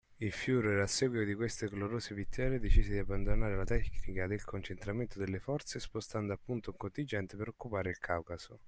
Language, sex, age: Italian, male, 19-29